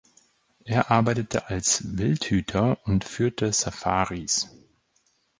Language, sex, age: German, male, 30-39